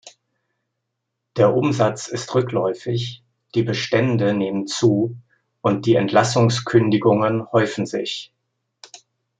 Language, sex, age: German, male, 50-59